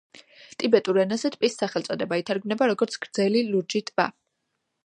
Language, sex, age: Georgian, female, 19-29